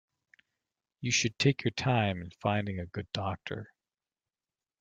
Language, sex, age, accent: English, male, 40-49, United States English